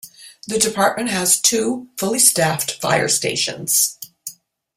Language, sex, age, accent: English, female, 70-79, United States English